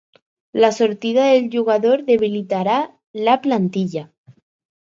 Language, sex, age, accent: Catalan, female, under 19, aprenent (recent, des del castellà)